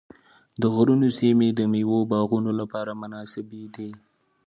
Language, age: Pashto, 19-29